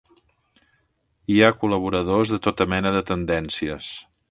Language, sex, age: Catalan, male, 50-59